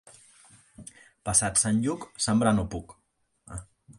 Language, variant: Catalan, Central